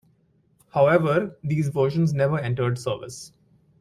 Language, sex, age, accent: English, male, 19-29, India and South Asia (India, Pakistan, Sri Lanka)